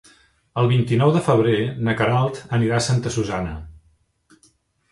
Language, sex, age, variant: Catalan, male, 40-49, Central